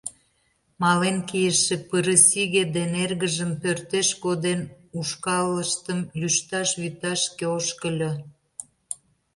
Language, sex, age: Mari, female, 60-69